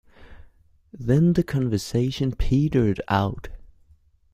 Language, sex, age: English, male, 19-29